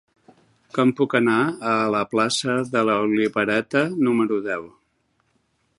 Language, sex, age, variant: Catalan, male, 60-69, Central